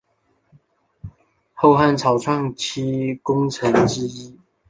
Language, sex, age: Chinese, male, under 19